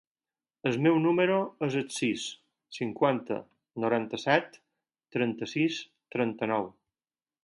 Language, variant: Catalan, Balear